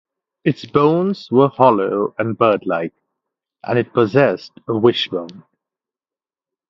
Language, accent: English, India and South Asia (India, Pakistan, Sri Lanka)